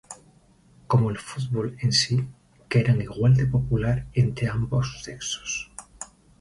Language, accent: Spanish, España: Norte peninsular (Asturias, Castilla y León, Cantabria, País Vasco, Navarra, Aragón, La Rioja, Guadalajara, Cuenca)